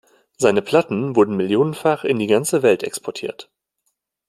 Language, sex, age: German, male, 19-29